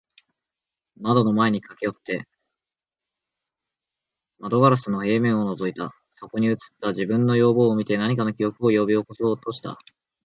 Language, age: Japanese, 19-29